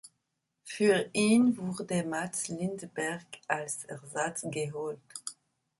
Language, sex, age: German, female, 50-59